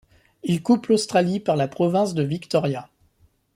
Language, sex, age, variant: French, male, 30-39, Français de métropole